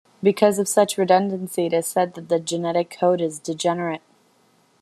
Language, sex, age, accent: English, female, 19-29, United States English